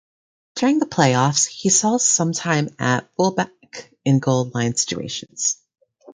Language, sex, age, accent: English, female, under 19, United States English